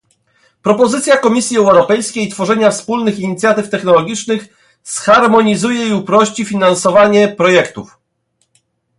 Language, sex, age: Polish, male, 30-39